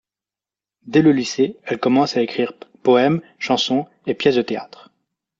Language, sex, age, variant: French, male, 19-29, Français de métropole